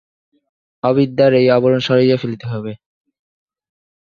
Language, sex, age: Bengali, male, under 19